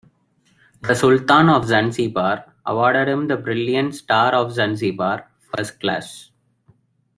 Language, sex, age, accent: English, male, 19-29, India and South Asia (India, Pakistan, Sri Lanka)